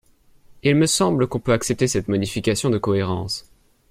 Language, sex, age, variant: French, male, 19-29, Français de métropole